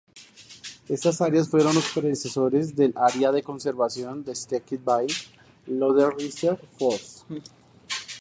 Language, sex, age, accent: Spanish, male, 19-29, Andino-Pacífico: Colombia, Perú, Ecuador, oeste de Bolivia y Venezuela andina